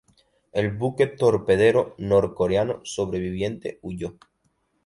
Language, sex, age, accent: Spanish, male, 19-29, España: Islas Canarias